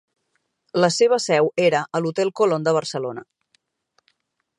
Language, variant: Catalan, Central